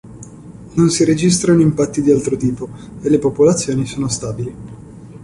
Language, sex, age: Italian, male, 19-29